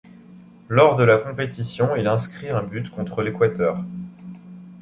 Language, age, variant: French, 19-29, Français de métropole